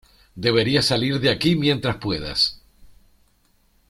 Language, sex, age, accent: Spanish, male, 50-59, Rioplatense: Argentina, Uruguay, este de Bolivia, Paraguay